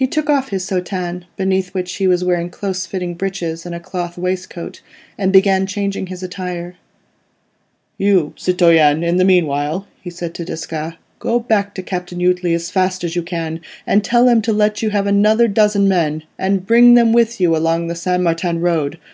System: none